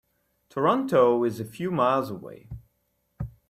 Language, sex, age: English, male, 19-29